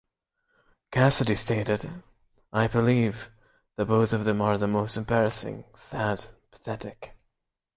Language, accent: English, United States English